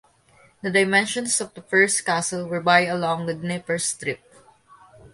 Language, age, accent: English, 19-29, United States English; Filipino